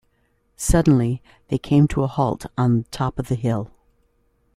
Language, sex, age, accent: English, female, 50-59, United States English